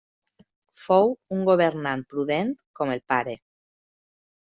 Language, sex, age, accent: Catalan, female, 30-39, valencià